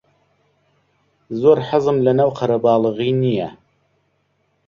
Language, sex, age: Central Kurdish, male, 30-39